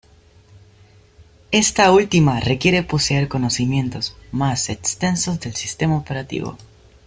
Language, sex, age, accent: Spanish, male, under 19, Caribe: Cuba, Venezuela, Puerto Rico, República Dominicana, Panamá, Colombia caribeña, México caribeño, Costa del golfo de México